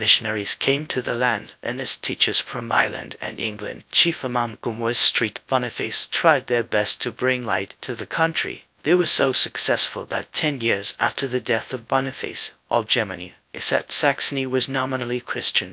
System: TTS, GradTTS